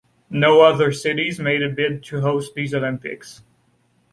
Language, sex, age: English, male, 19-29